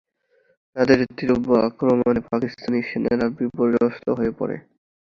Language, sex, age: Bengali, male, 19-29